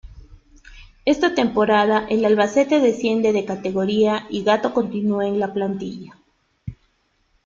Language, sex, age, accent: Spanish, female, 30-39, Andino-Pacífico: Colombia, Perú, Ecuador, oeste de Bolivia y Venezuela andina